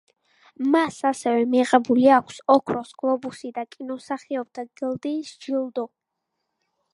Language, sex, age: Georgian, female, 19-29